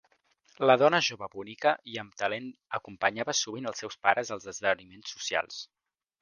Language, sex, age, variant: Catalan, male, under 19, Central